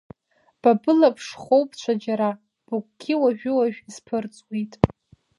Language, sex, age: Abkhazian, female, 19-29